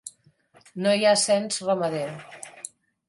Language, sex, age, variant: Catalan, female, 50-59, Nord-Occidental